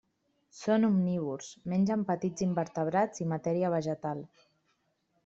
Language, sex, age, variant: Catalan, female, 40-49, Central